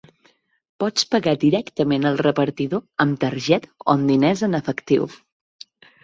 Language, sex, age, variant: Catalan, female, 19-29, Balear